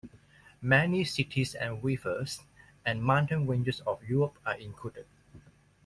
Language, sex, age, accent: English, male, 19-29, Hong Kong English